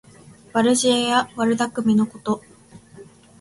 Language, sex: Japanese, female